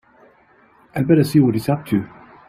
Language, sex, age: English, male, 19-29